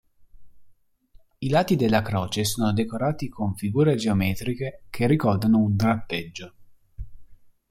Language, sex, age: Italian, male, 19-29